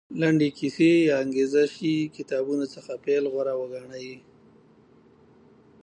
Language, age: Pashto, 30-39